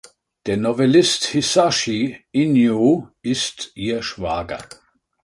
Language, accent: German, Deutschland Deutsch